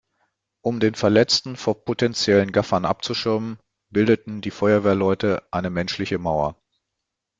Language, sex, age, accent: German, male, 50-59, Deutschland Deutsch